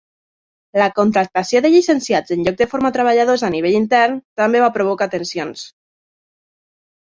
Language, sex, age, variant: Catalan, female, 19-29, Nord-Occidental